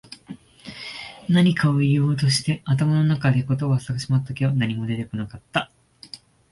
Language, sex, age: Japanese, male, 19-29